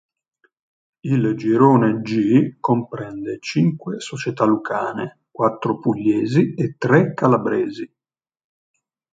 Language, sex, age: Italian, male, 50-59